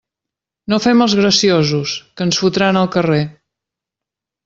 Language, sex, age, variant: Catalan, female, 50-59, Central